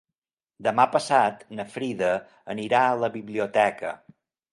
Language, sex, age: Catalan, male, 50-59